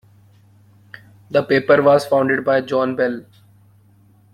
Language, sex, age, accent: English, male, 19-29, India and South Asia (India, Pakistan, Sri Lanka)